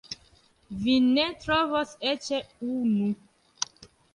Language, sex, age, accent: Esperanto, female, 30-39, Internacia